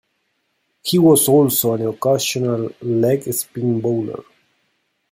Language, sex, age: English, male, 40-49